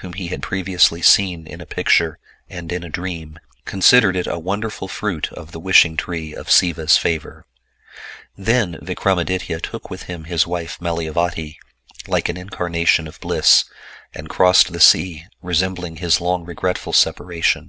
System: none